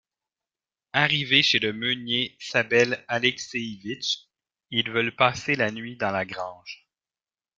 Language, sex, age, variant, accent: French, male, 30-39, Français d'Amérique du Nord, Français du Canada